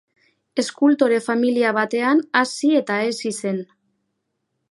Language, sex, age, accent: Basque, female, 19-29, Mendebalekoa (Araba, Bizkaia, Gipuzkoako mendebaleko herri batzuk)